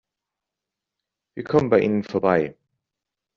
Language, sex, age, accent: German, male, 40-49, Deutschland Deutsch